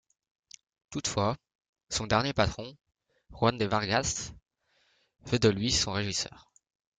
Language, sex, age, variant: French, male, 19-29, Français de métropole